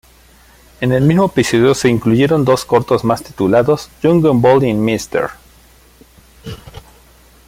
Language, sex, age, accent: Spanish, male, 40-49, México